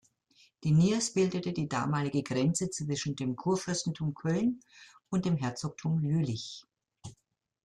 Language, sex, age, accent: German, female, 70-79, Deutschland Deutsch